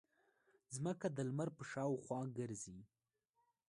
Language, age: Pashto, 19-29